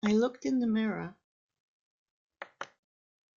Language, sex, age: English, female, 70-79